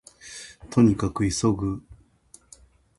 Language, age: Japanese, 60-69